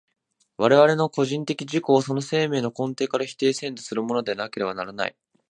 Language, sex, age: Japanese, male, 19-29